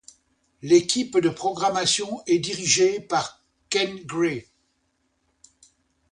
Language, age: French, 70-79